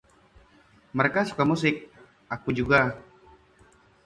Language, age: Indonesian, 19-29